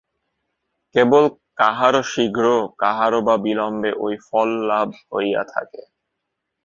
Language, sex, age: Bengali, male, 19-29